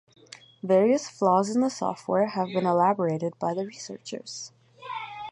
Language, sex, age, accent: English, female, under 19, United States English